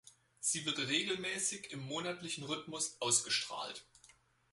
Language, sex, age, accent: German, male, 19-29, Deutschland Deutsch